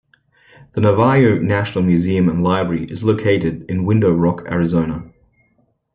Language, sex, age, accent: English, male, 30-39, Australian English